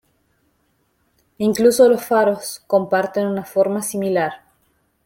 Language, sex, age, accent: Spanish, female, 19-29, Rioplatense: Argentina, Uruguay, este de Bolivia, Paraguay